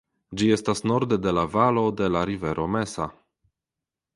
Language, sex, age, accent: Esperanto, male, 30-39, Internacia